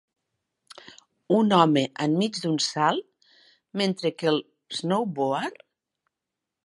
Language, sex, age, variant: Catalan, female, 60-69, Nord-Occidental